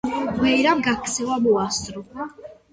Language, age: Georgian, under 19